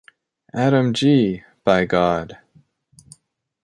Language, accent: English, United States English